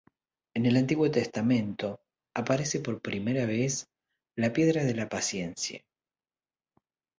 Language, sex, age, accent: Spanish, male, 40-49, Rioplatense: Argentina, Uruguay, este de Bolivia, Paraguay